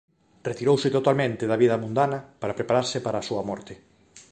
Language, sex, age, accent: Galician, male, 30-39, Normativo (estándar)